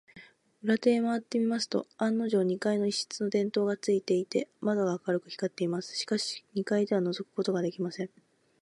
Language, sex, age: Japanese, female, 19-29